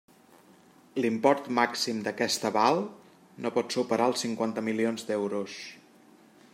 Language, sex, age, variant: Catalan, male, 40-49, Central